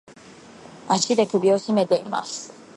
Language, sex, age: Japanese, female, 19-29